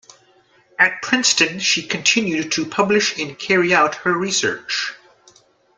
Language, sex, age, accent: English, male, 40-49, United States English